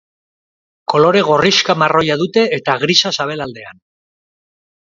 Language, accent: Basque, Erdialdekoa edo Nafarra (Gipuzkoa, Nafarroa)